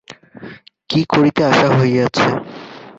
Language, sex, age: Bengali, male, 19-29